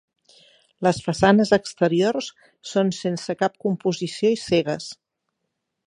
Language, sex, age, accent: Catalan, female, 50-59, central; septentrional